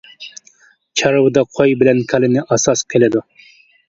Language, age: Uyghur, 19-29